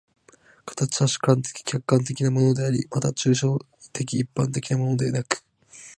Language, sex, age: Japanese, male, 19-29